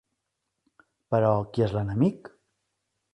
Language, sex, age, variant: Catalan, male, 40-49, Central